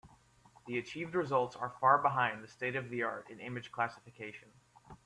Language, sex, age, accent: English, male, 19-29, United States English